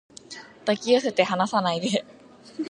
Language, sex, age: Japanese, female, 19-29